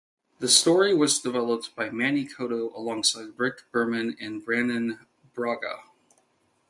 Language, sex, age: English, male, 19-29